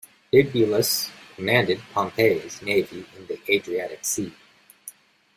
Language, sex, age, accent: English, male, 19-29, United States English